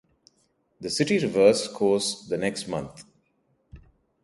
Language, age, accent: English, 30-39, India and South Asia (India, Pakistan, Sri Lanka)